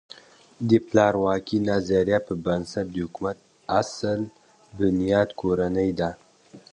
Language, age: Pashto, 19-29